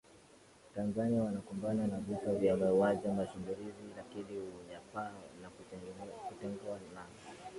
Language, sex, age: Swahili, male, 19-29